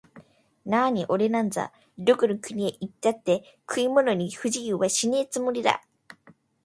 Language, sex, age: Japanese, female, 19-29